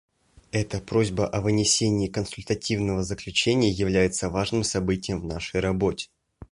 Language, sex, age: Russian, male, under 19